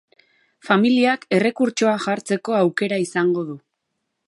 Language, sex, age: Basque, female, 30-39